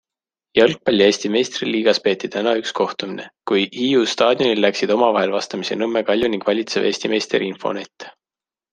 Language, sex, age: Estonian, male, 19-29